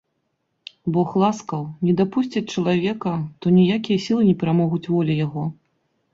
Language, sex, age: Belarusian, female, 30-39